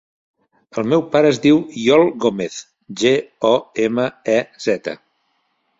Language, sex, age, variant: Catalan, male, 60-69, Central